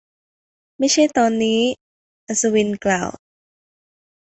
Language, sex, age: Thai, female, under 19